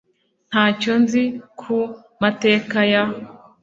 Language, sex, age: Kinyarwanda, female, 19-29